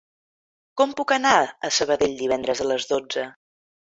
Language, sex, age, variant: Catalan, female, 19-29, Central